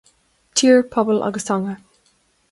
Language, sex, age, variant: Irish, female, 19-29, Gaeilge na Mumhan